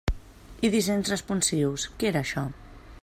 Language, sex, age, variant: Catalan, female, 40-49, Central